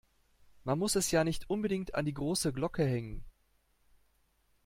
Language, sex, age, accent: German, male, 40-49, Deutschland Deutsch